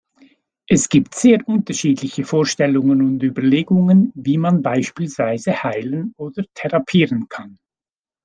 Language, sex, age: German, male, 60-69